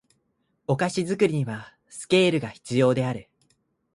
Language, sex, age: Japanese, male, 19-29